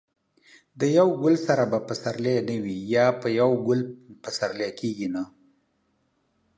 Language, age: Pashto, 50-59